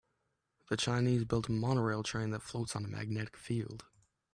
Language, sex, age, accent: English, male, under 19, United States English